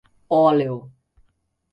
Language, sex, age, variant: Portuguese, female, 40-49, Portuguese (Brasil)